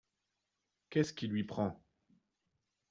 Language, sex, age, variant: French, male, 30-39, Français de métropole